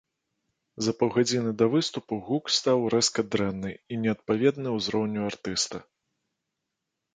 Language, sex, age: Belarusian, male, 40-49